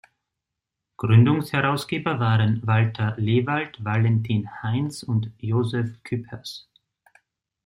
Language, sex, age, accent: German, male, 30-39, Österreichisches Deutsch